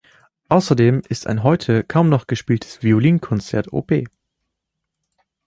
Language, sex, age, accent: German, male, 19-29, Deutschland Deutsch